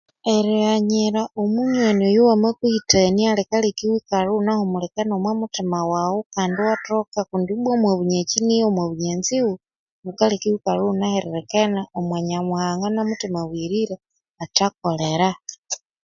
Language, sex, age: Konzo, female, 40-49